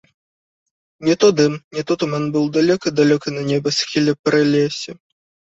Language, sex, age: Belarusian, male, 19-29